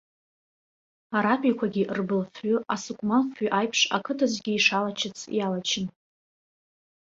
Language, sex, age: Abkhazian, female, under 19